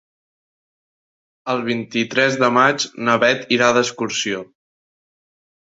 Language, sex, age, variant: Catalan, male, 19-29, Central